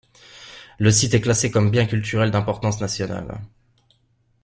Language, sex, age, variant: French, male, 30-39, Français de métropole